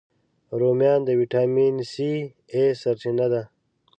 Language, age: Pashto, 30-39